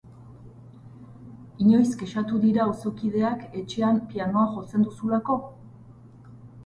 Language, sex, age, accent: Basque, female, 50-59, Erdialdekoa edo Nafarra (Gipuzkoa, Nafarroa)